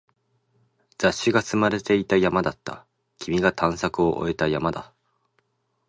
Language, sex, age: Japanese, male, 19-29